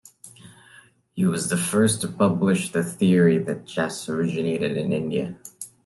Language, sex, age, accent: English, female, 19-29, Filipino